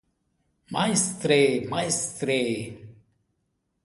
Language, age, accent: Esperanto, 60-69, Internacia